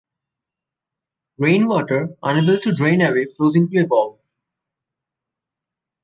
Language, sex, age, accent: English, male, 19-29, India and South Asia (India, Pakistan, Sri Lanka)